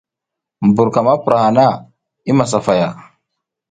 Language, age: South Giziga, 30-39